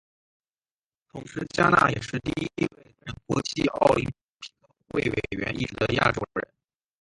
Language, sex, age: Chinese, male, 19-29